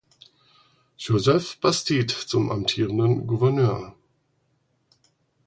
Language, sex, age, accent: German, male, 40-49, Deutschland Deutsch